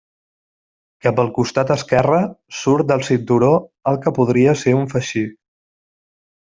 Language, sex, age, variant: Catalan, male, 30-39, Central